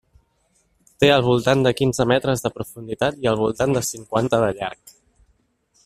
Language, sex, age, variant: Catalan, male, 30-39, Central